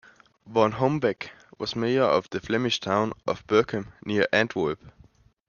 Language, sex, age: English, male, under 19